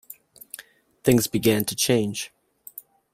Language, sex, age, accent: English, male, 19-29, United States English